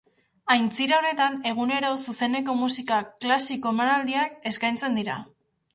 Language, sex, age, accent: Basque, female, 19-29, Erdialdekoa edo Nafarra (Gipuzkoa, Nafarroa)